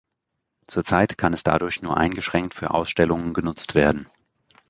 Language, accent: German, Deutschland Deutsch